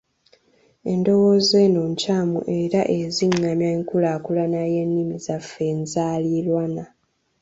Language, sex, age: Ganda, female, 19-29